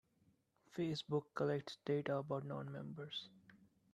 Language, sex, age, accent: English, male, 19-29, India and South Asia (India, Pakistan, Sri Lanka)